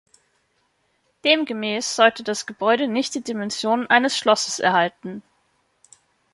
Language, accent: German, Österreichisches Deutsch